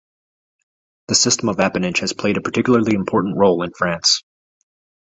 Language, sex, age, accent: English, male, 30-39, United States English